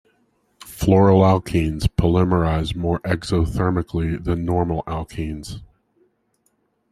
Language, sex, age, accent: English, male, 30-39, United States English